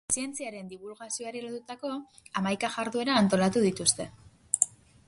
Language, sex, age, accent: Basque, female, 30-39, Mendebalekoa (Araba, Bizkaia, Gipuzkoako mendebaleko herri batzuk)